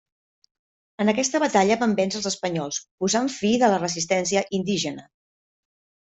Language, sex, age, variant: Catalan, female, 50-59, Central